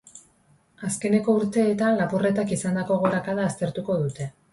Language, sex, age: Basque, female, 40-49